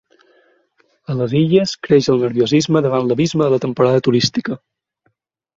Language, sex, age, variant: Catalan, male, 19-29, Balear